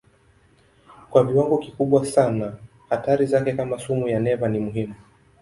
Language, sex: Swahili, male